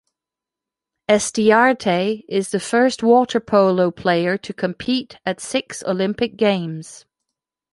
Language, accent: English, United States English